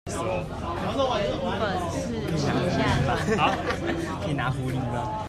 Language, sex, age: Chinese, male, 30-39